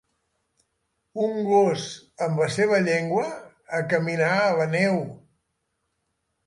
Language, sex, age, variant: Catalan, male, 70-79, Central